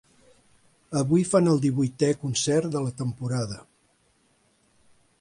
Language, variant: Catalan, Central